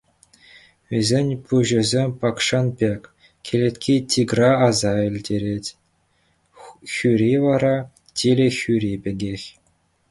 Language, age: Chuvash, 19-29